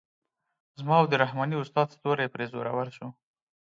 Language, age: Pashto, 19-29